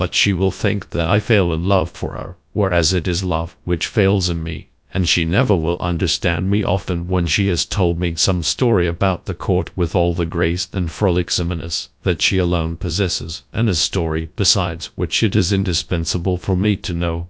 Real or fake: fake